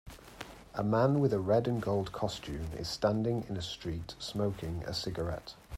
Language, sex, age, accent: English, male, 30-39, England English